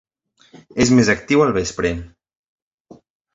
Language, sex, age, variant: Catalan, male, 19-29, Nord-Occidental